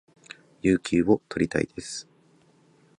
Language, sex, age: Japanese, male, 30-39